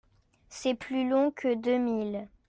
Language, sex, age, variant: French, male, 40-49, Français de métropole